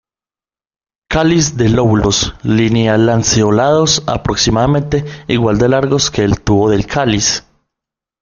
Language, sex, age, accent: Spanish, male, 19-29, Caribe: Cuba, Venezuela, Puerto Rico, República Dominicana, Panamá, Colombia caribeña, México caribeño, Costa del golfo de México